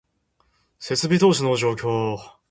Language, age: Japanese, 19-29